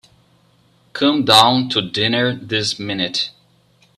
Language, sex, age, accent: English, male, 30-39, United States English